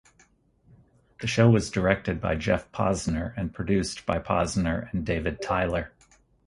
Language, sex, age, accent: English, male, 50-59, United States English